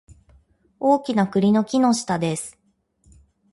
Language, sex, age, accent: Japanese, female, 30-39, 標準語